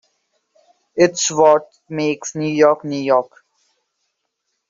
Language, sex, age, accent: English, male, 19-29, India and South Asia (India, Pakistan, Sri Lanka)